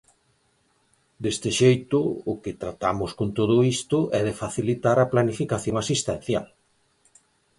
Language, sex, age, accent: Galician, male, 50-59, Oriental (común en zona oriental)